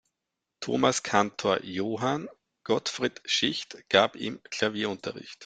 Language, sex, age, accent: German, male, 40-49, Österreichisches Deutsch